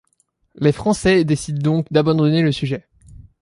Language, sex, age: French, male, under 19